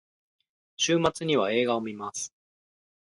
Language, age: Japanese, 30-39